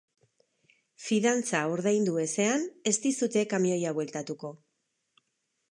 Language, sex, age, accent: Basque, female, 50-59, Erdialdekoa edo Nafarra (Gipuzkoa, Nafarroa)